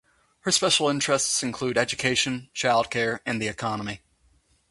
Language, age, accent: English, 19-29, United States English